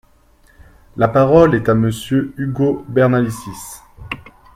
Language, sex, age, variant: French, male, 19-29, Français de métropole